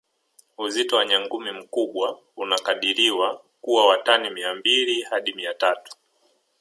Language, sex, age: Swahili, male, 30-39